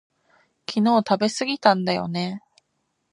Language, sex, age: Japanese, female, 19-29